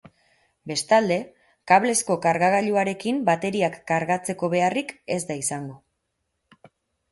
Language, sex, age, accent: Basque, female, 30-39, Erdialdekoa edo Nafarra (Gipuzkoa, Nafarroa)